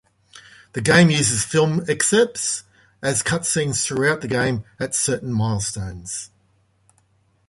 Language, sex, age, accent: English, male, 50-59, Australian English